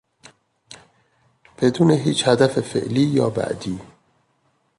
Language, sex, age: Persian, male, 30-39